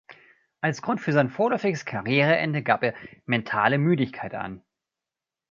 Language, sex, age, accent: German, male, 30-39, Deutschland Deutsch